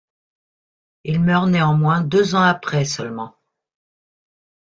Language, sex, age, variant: French, female, 50-59, Français de métropole